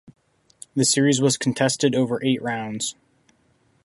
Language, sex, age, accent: English, male, 19-29, United States English